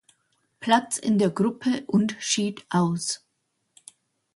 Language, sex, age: German, female, 60-69